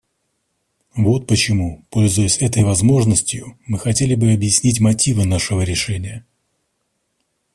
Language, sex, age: Russian, male, 30-39